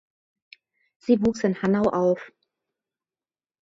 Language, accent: German, Hochdeutsch